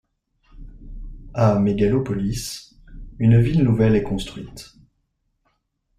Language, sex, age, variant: French, male, 30-39, Français de métropole